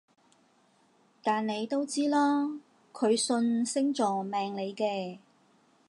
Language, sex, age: Cantonese, female, 40-49